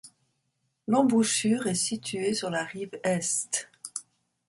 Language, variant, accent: French, Français d'Europe, Français de Suisse